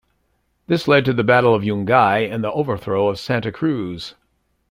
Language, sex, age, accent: English, male, 60-69, United States English